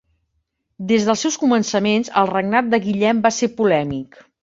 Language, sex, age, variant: Catalan, female, 50-59, Central